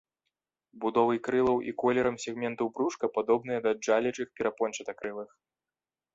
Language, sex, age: Belarusian, male, 19-29